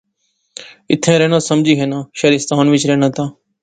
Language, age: Pahari-Potwari, 19-29